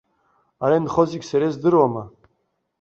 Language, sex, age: Abkhazian, male, 40-49